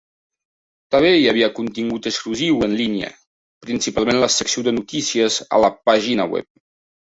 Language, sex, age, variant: Catalan, male, 19-29, Septentrional